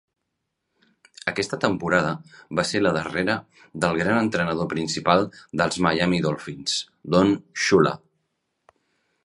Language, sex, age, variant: Catalan, male, 40-49, Central